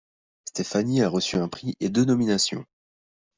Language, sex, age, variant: French, male, under 19, Français de métropole